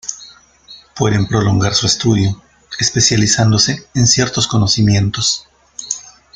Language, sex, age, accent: Spanish, male, 40-49, Andino-Pacífico: Colombia, Perú, Ecuador, oeste de Bolivia y Venezuela andina